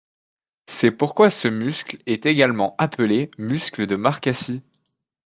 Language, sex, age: French, male, 19-29